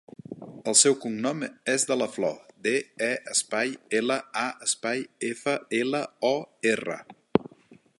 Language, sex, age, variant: Catalan, male, 40-49, Central